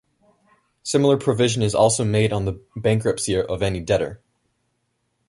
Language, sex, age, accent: English, male, under 19, United States English